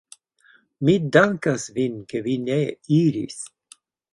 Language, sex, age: Esperanto, male, 70-79